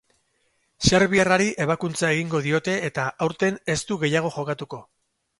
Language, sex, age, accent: Basque, male, 40-49, Mendebalekoa (Araba, Bizkaia, Gipuzkoako mendebaleko herri batzuk)